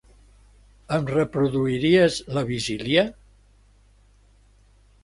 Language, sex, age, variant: Catalan, male, 70-79, Central